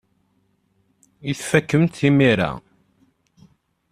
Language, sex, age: Kabyle, male, 19-29